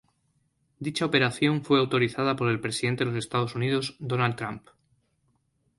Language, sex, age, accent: Spanish, male, 30-39, España: Norte peninsular (Asturias, Castilla y León, Cantabria, País Vasco, Navarra, Aragón, La Rioja, Guadalajara, Cuenca)